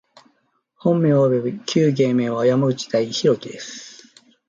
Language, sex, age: Japanese, male, 50-59